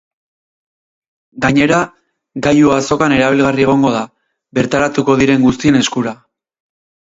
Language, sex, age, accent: Basque, male, 30-39, Erdialdekoa edo Nafarra (Gipuzkoa, Nafarroa)